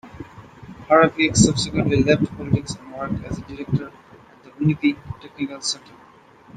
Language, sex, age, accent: English, male, 19-29, India and South Asia (India, Pakistan, Sri Lanka)